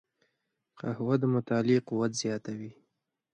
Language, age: Pashto, 19-29